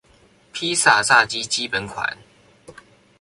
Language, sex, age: Chinese, male, under 19